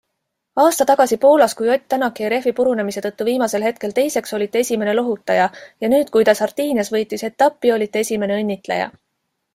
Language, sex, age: Estonian, female, 40-49